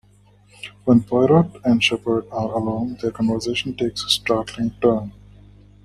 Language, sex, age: English, male, 30-39